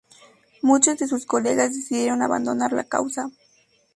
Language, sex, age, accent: Spanish, female, under 19, México